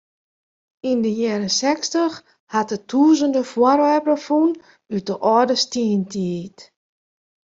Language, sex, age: Western Frisian, female, 40-49